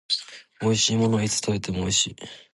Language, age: Japanese, 19-29